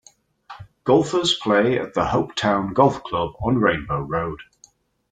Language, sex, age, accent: English, male, 40-49, England English